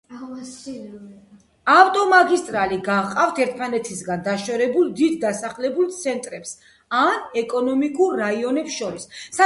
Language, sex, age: Georgian, female, 40-49